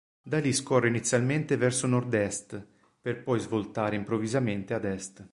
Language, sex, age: Italian, male, 40-49